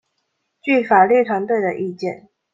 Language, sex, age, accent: Chinese, female, 19-29, 出生地：彰化縣